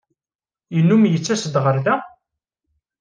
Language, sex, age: Kabyle, male, 19-29